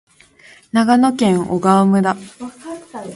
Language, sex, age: Japanese, female, 19-29